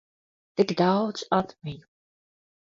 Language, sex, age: Latvian, female, 40-49